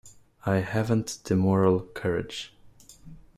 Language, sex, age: English, male, under 19